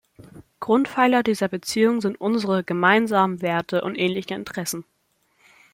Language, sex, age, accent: German, female, under 19, Deutschland Deutsch